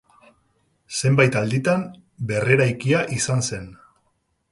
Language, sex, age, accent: Basque, male, 40-49, Mendebalekoa (Araba, Bizkaia, Gipuzkoako mendebaleko herri batzuk)